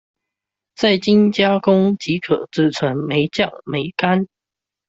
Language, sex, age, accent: Chinese, male, 19-29, 出生地：新北市